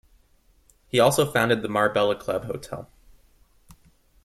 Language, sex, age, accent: English, male, 19-29, United States English